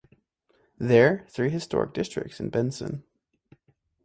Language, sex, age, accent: English, male, 19-29, United States English